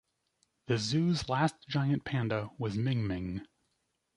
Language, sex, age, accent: English, male, 30-39, United States English